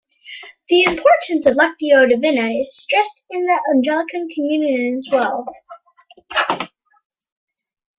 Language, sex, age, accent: English, female, under 19, Canadian English